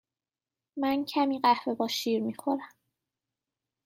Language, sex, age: Persian, female, 30-39